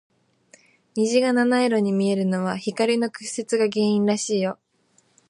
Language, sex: Japanese, female